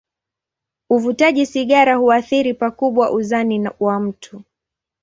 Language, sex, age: Swahili, female, 19-29